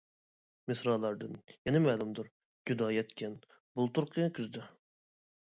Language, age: Uyghur, 19-29